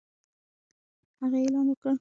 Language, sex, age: Pashto, female, 19-29